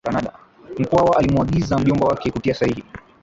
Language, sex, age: Swahili, male, 19-29